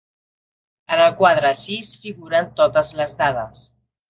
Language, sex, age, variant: Catalan, female, 40-49, Central